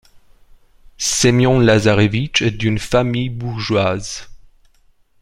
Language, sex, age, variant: French, male, 30-39, Français d'Europe